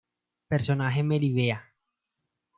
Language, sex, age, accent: Spanish, male, 19-29, Andino-Pacífico: Colombia, Perú, Ecuador, oeste de Bolivia y Venezuela andina